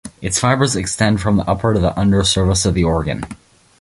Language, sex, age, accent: English, male, under 19, Canadian English